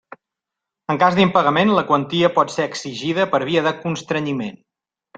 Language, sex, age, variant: Catalan, male, 40-49, Central